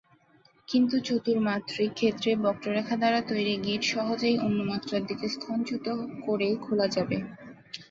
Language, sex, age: Bengali, female, 19-29